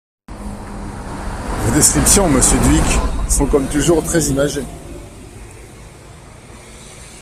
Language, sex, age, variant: French, male, 50-59, Français de métropole